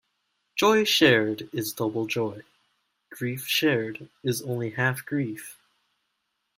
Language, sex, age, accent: English, male, 19-29, United States English